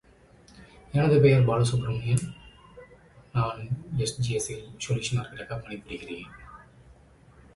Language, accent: English, India and South Asia (India, Pakistan, Sri Lanka)